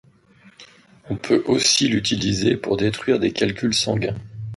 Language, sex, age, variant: French, male, 40-49, Français de métropole